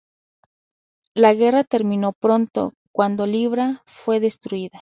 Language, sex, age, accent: Spanish, female, 30-39, México